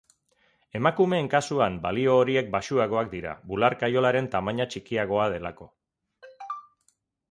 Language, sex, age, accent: Basque, male, 40-49, Mendebalekoa (Araba, Bizkaia, Gipuzkoako mendebaleko herri batzuk)